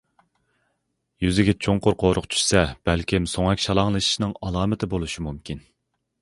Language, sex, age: Uyghur, male, 30-39